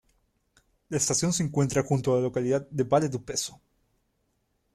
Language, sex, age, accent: Spanish, male, 19-29, México